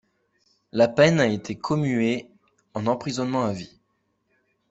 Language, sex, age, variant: French, male, 19-29, Français de métropole